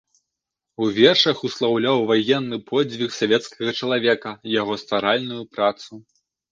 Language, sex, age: Belarusian, male, 19-29